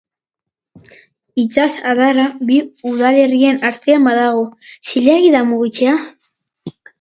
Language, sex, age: Basque, female, 30-39